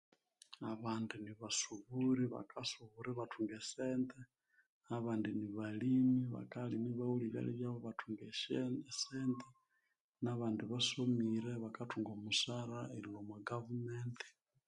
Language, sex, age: Konzo, male, 19-29